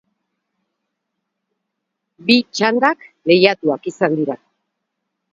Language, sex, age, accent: Basque, female, 50-59, Mendebalekoa (Araba, Bizkaia, Gipuzkoako mendebaleko herri batzuk)